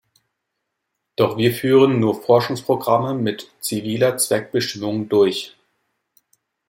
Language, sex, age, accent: German, male, 19-29, Deutschland Deutsch